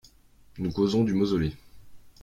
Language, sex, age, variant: French, male, 19-29, Français de métropole